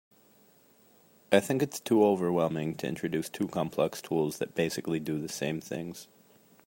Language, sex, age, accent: English, male, 19-29, United States English